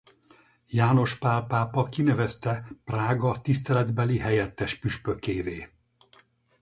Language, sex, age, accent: Hungarian, male, 70-79, budapesti